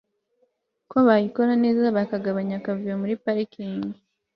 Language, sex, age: Kinyarwanda, female, 19-29